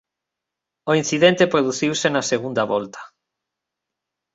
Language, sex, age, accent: Galician, male, 30-39, Normativo (estándar)